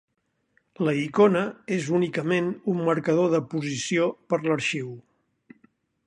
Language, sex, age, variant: Catalan, male, 70-79, Central